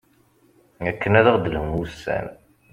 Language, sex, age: Kabyle, male, 40-49